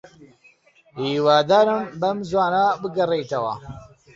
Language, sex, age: Central Kurdish, male, 19-29